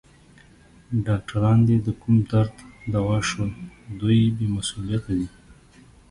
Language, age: Pashto, 30-39